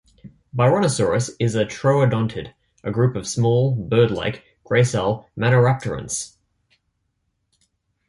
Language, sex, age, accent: English, male, 19-29, Australian English